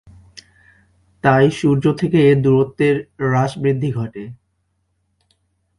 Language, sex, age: Bengali, male, 19-29